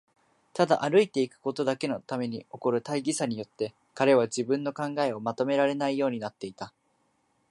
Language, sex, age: Japanese, male, 19-29